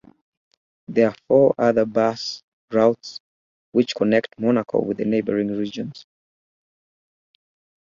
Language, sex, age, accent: English, male, 19-29, United States English